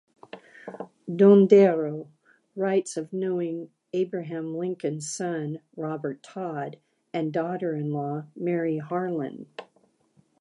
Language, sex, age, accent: English, female, 50-59, United States English